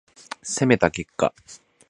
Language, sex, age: Japanese, male, 19-29